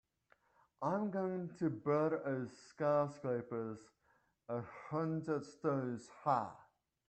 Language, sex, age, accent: English, male, 30-39, United States English